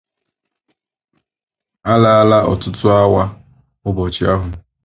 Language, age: Igbo, 19-29